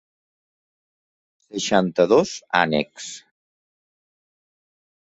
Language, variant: Catalan, Central